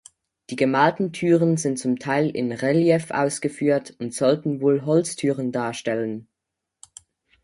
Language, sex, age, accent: German, male, under 19, Schweizerdeutsch